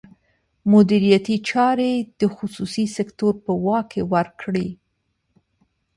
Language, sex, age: Pashto, female, 40-49